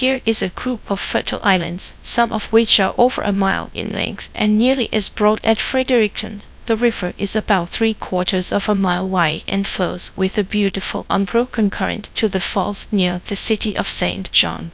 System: TTS, GradTTS